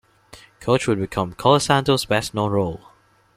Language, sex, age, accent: English, male, 19-29, Filipino